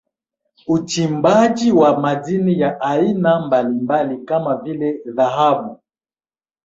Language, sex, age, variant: Swahili, male, 40-49, Kiswahili cha Bara ya Tanzania